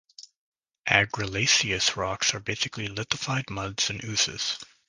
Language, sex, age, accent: English, male, 19-29, United States English